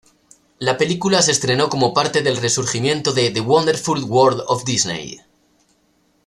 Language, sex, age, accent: Spanish, male, 19-29, España: Norte peninsular (Asturias, Castilla y León, Cantabria, País Vasco, Navarra, Aragón, La Rioja, Guadalajara, Cuenca)